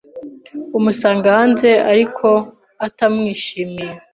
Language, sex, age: Kinyarwanda, female, 19-29